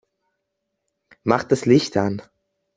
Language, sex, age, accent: German, male, under 19, Österreichisches Deutsch